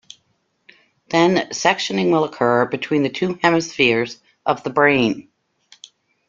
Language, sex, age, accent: English, female, 50-59, United States English